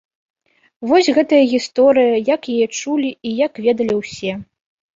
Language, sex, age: Belarusian, female, 19-29